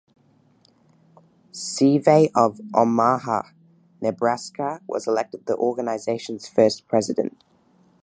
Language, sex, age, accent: English, male, under 19, Australian English